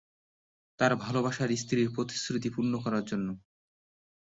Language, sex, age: Bengali, male, 19-29